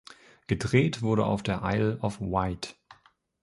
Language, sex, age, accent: German, male, 19-29, Deutschland Deutsch